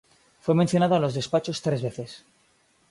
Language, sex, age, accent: Spanish, male, under 19, España: Norte peninsular (Asturias, Castilla y León, Cantabria, País Vasco, Navarra, Aragón, La Rioja, Guadalajara, Cuenca)